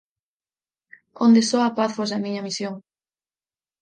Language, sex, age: Galician, female, 19-29